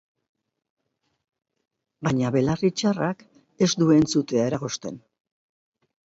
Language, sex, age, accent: Basque, female, 70-79, Mendebalekoa (Araba, Bizkaia, Gipuzkoako mendebaleko herri batzuk)